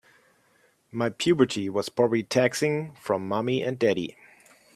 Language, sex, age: English, male, 30-39